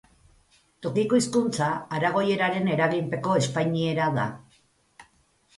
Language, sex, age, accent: Basque, female, 50-59, Erdialdekoa edo Nafarra (Gipuzkoa, Nafarroa)